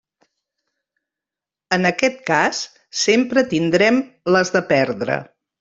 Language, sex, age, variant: Catalan, female, 50-59, Central